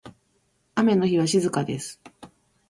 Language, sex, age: Japanese, female, 40-49